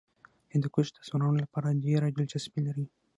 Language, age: Pashto, under 19